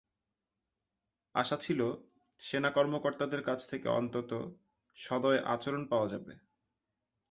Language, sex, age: Bengali, male, 19-29